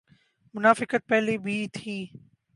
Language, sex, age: Urdu, male, 19-29